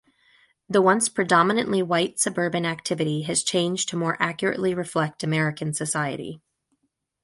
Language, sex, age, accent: English, female, 30-39, United States English